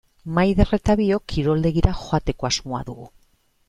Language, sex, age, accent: Basque, female, 40-49, Mendebalekoa (Araba, Bizkaia, Gipuzkoako mendebaleko herri batzuk)